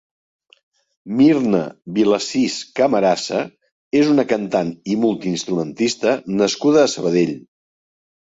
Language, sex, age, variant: Catalan, male, 60-69, Central